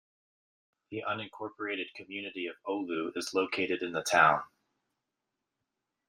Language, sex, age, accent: English, male, 30-39, United States English